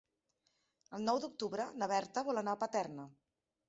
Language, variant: Catalan, Central